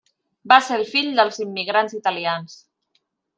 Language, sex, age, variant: Catalan, female, 30-39, Central